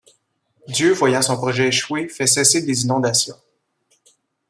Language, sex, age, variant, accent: French, male, 19-29, Français d'Amérique du Nord, Français du Canada